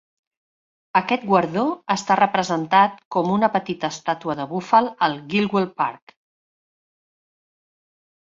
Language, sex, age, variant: Catalan, female, 40-49, Central